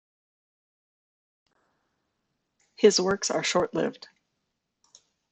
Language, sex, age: English, female, 30-39